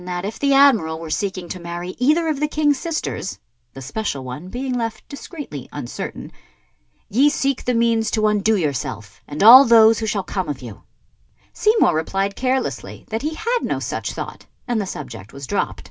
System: none